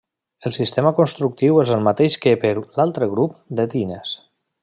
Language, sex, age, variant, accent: Catalan, male, 30-39, Valencià meridional, valencià